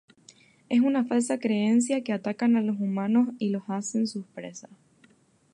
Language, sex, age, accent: Spanish, female, 19-29, España: Islas Canarias